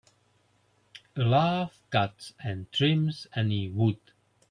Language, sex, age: English, male, 40-49